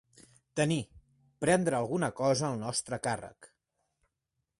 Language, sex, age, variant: Catalan, male, 30-39, Central